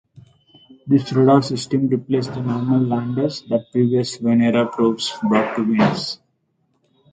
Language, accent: English, India and South Asia (India, Pakistan, Sri Lanka)